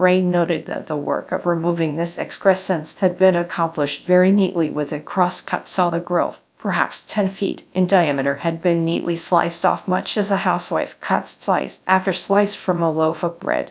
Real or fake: fake